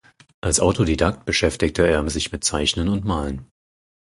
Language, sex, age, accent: German, male, 19-29, Deutschland Deutsch